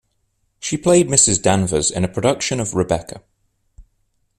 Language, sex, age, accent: English, male, 30-39, England English